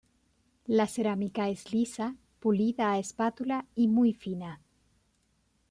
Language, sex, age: Spanish, female, 30-39